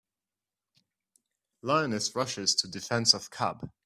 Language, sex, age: English, male, 19-29